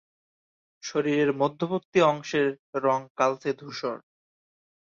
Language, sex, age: Bengali, male, 19-29